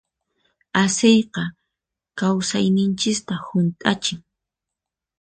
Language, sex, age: Puno Quechua, female, 30-39